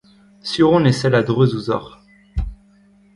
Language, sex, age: Breton, male, 19-29